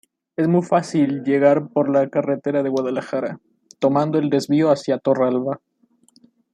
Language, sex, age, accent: Spanish, male, 19-29, México